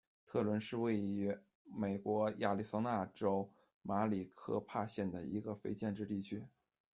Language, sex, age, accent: Chinese, male, 30-39, 出生地：北京市